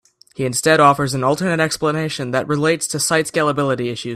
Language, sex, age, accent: English, male, under 19, United States English